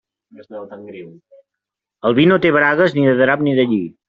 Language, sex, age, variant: Catalan, male, 30-39, Central